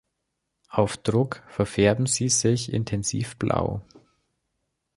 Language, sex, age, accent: German, male, under 19, Deutschland Deutsch